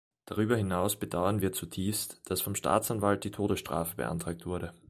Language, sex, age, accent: German, male, 19-29, Österreichisches Deutsch